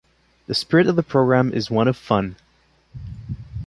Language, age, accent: English, 19-29, Canadian English